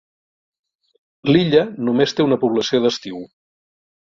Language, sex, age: Catalan, male, 60-69